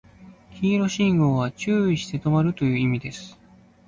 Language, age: Japanese, 19-29